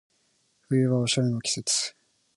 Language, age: Japanese, 19-29